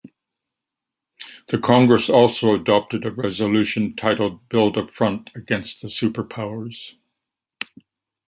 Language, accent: English, Canadian English